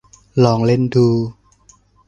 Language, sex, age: Thai, male, 19-29